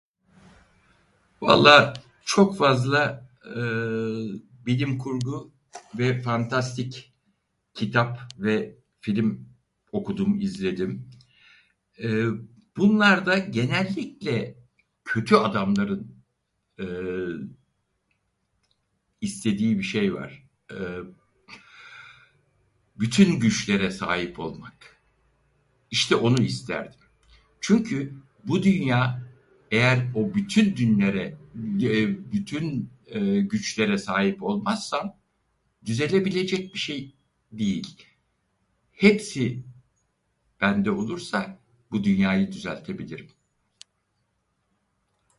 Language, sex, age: Turkish, male, 60-69